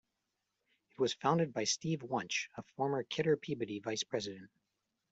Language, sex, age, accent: English, male, 40-49, United States English